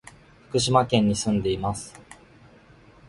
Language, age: Japanese, 19-29